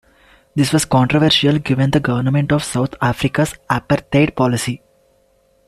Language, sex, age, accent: English, male, 19-29, India and South Asia (India, Pakistan, Sri Lanka)